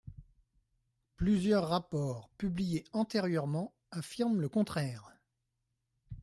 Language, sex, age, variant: French, male, 40-49, Français de métropole